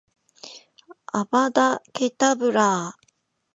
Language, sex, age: Japanese, female, 40-49